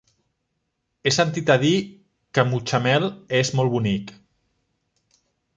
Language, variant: Catalan, Central